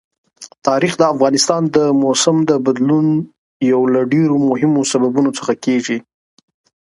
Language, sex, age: Pashto, male, 30-39